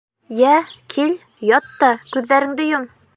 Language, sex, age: Bashkir, female, 30-39